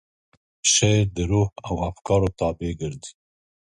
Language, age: Pashto, 60-69